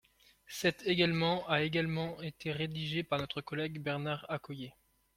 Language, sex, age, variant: French, male, 19-29, Français de métropole